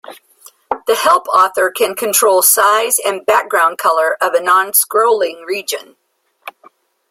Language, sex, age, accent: English, female, 60-69, United States English